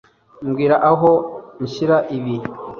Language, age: Kinyarwanda, 30-39